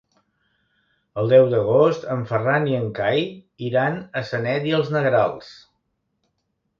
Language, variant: Catalan, Central